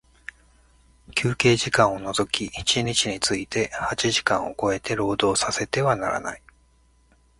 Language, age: Japanese, 50-59